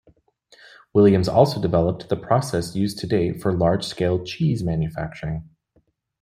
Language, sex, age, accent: English, male, 19-29, United States English